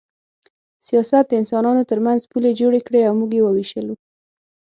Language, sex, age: Pashto, female, 19-29